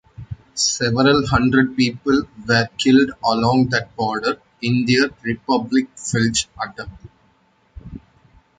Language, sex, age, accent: English, male, 19-29, India and South Asia (India, Pakistan, Sri Lanka)